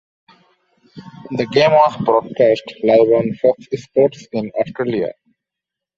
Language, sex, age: English, male, 19-29